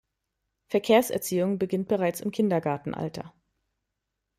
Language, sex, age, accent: German, female, 30-39, Deutschland Deutsch